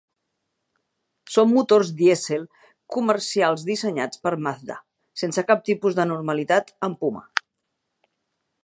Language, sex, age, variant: Catalan, female, 50-59, Central